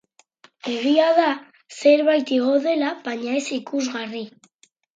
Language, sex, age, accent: Basque, female, under 19, Erdialdekoa edo Nafarra (Gipuzkoa, Nafarroa)